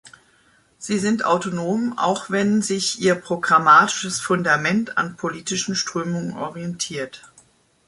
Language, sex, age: German, male, 50-59